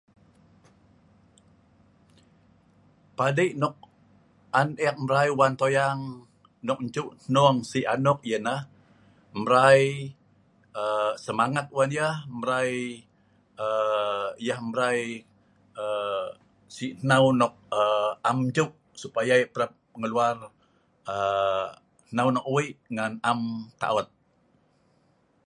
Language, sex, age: Sa'ban, male, 60-69